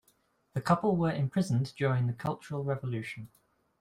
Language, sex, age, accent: English, male, 19-29, England English